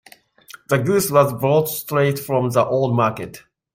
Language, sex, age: English, male, 40-49